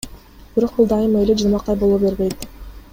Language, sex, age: Kyrgyz, female, 19-29